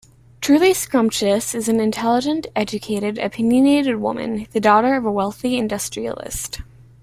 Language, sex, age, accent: English, female, under 19, United States English